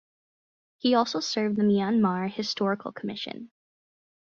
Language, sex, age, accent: English, female, 19-29, United States English